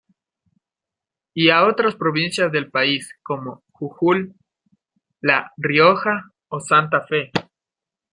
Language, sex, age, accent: Spanish, male, 19-29, Andino-Pacífico: Colombia, Perú, Ecuador, oeste de Bolivia y Venezuela andina